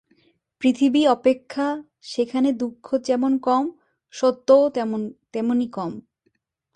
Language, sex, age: Bengali, female, 19-29